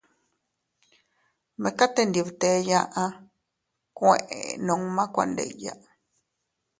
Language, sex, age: Teutila Cuicatec, female, 30-39